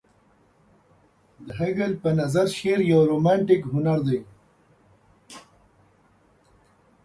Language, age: Pashto, 50-59